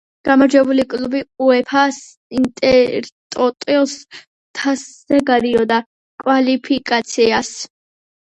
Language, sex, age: Georgian, female, under 19